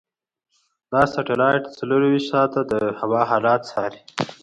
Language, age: Pashto, 19-29